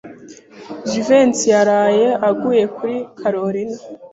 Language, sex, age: Kinyarwanda, female, 19-29